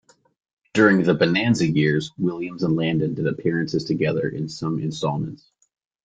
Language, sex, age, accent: English, male, 19-29, United States English